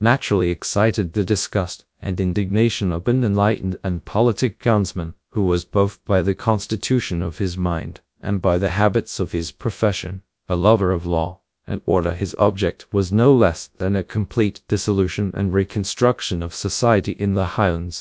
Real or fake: fake